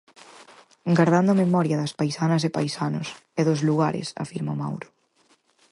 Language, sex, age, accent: Galician, female, 19-29, Central (gheada)